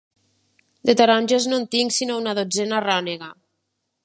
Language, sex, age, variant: Catalan, female, 30-39, Nord-Occidental